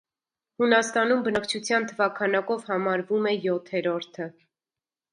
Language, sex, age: Armenian, female, 19-29